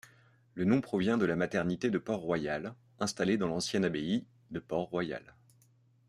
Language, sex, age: French, male, 30-39